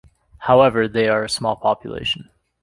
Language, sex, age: English, male, 19-29